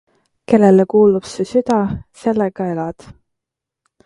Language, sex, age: Estonian, female, 19-29